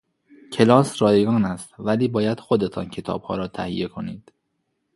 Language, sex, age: Persian, male, 19-29